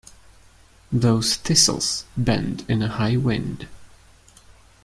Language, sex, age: English, male, 19-29